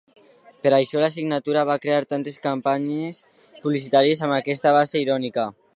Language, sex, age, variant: Catalan, male, under 19, Alacantí